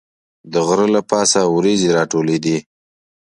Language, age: Pashto, 30-39